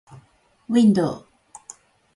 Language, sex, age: Japanese, female, 50-59